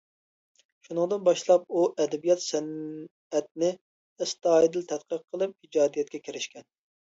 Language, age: Uyghur, 19-29